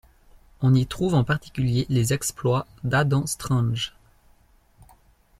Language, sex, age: French, male, 30-39